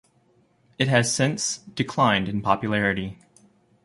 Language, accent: English, United States English